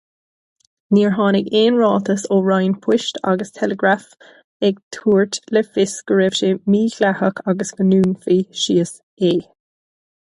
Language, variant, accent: Irish, Gaeilge na Mumhan, Cainteoir líofa, ní ó dhúchas